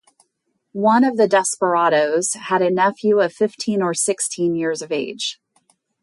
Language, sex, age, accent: English, female, 50-59, United States English